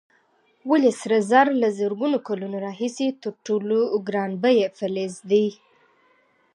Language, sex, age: Pashto, female, 30-39